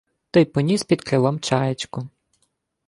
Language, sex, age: Ukrainian, male, 19-29